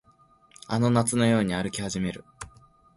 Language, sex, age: Japanese, male, under 19